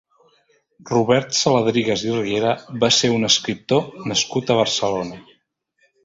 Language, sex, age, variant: Catalan, male, 50-59, Central